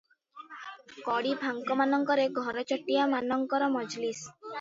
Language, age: Odia, 50-59